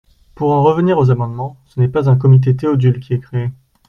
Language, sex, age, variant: French, male, 19-29, Français de métropole